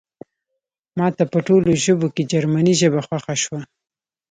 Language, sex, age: Pashto, female, 19-29